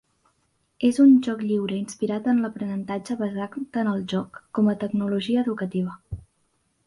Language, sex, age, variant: Catalan, female, under 19, Central